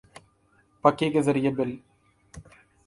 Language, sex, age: Urdu, male, 19-29